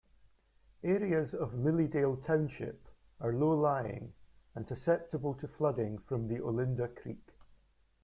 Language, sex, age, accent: English, male, 40-49, Scottish English